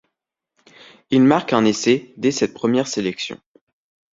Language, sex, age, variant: French, male, under 19, Français d'Europe